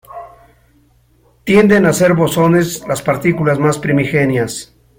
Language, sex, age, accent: Spanish, male, 70-79, México